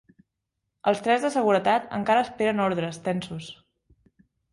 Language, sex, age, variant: Catalan, female, 19-29, Central